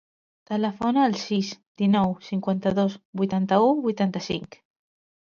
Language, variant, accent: Catalan, Central, central